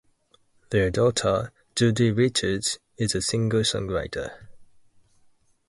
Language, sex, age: English, male, 19-29